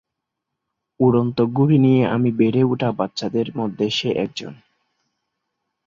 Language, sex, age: Bengali, male, 19-29